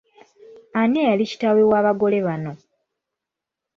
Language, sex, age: Ganda, female, 19-29